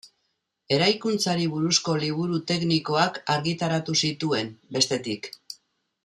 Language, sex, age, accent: Basque, female, 60-69, Mendebalekoa (Araba, Bizkaia, Gipuzkoako mendebaleko herri batzuk)